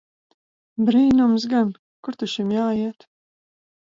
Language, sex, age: Latvian, female, 40-49